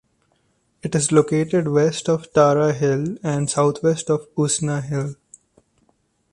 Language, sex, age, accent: English, male, 19-29, India and South Asia (India, Pakistan, Sri Lanka)